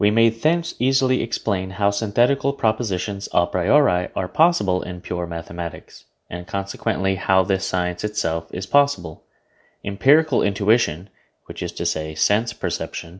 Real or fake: real